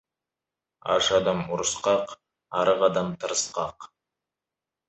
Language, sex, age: Kazakh, male, 19-29